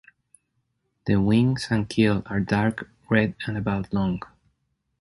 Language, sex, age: English, male, 30-39